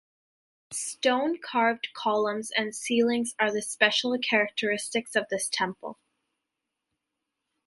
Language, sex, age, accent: English, female, 19-29, Canadian English